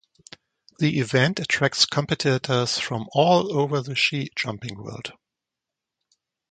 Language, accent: English, United States English